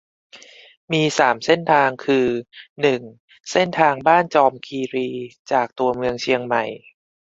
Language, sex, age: Thai, male, 30-39